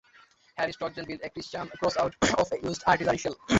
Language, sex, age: English, male, 19-29